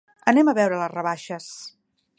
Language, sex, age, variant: Catalan, female, 50-59, Central